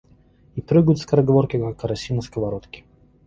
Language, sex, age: Russian, male, 30-39